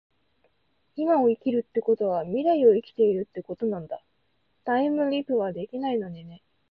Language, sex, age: Japanese, female, 19-29